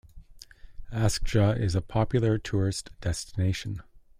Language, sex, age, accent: English, male, 30-39, Canadian English